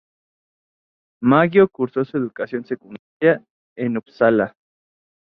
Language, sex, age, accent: Spanish, male, 19-29, México